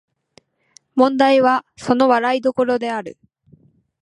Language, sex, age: Japanese, female, 19-29